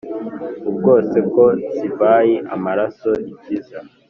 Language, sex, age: Kinyarwanda, male, under 19